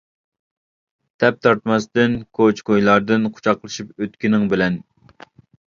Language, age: Uyghur, 19-29